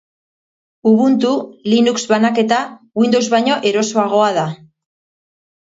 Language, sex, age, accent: Basque, female, 40-49, Mendebalekoa (Araba, Bizkaia, Gipuzkoako mendebaleko herri batzuk)